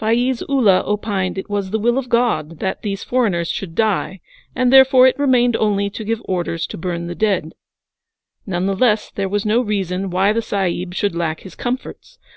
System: none